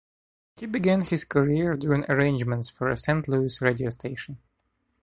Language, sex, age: English, male, 19-29